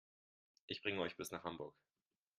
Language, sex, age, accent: German, male, 19-29, Deutschland Deutsch